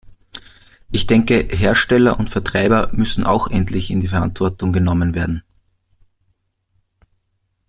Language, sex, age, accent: German, male, 30-39, Österreichisches Deutsch